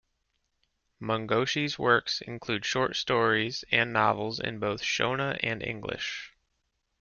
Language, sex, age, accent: English, male, 40-49, United States English